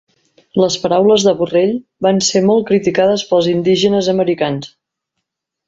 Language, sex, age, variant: Catalan, female, 40-49, Central